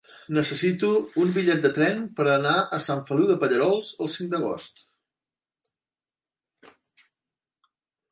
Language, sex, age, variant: Catalan, male, 40-49, Central